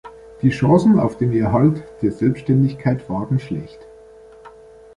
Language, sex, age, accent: German, male, 40-49, Deutschland Deutsch